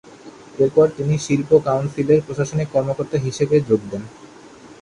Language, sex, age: Bengali, male, 19-29